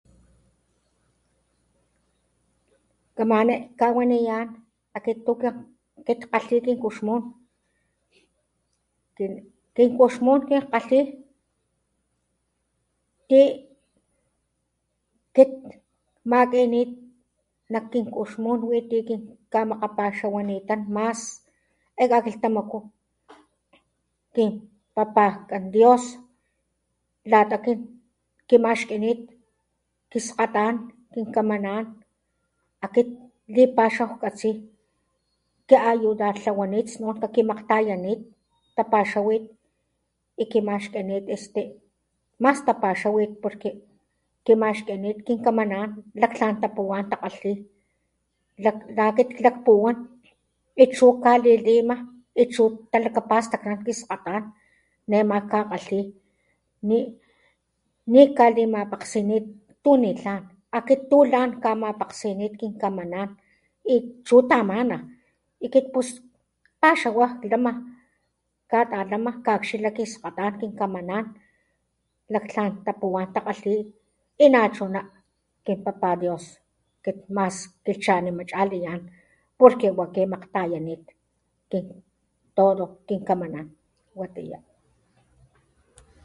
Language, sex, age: Papantla Totonac, female, 40-49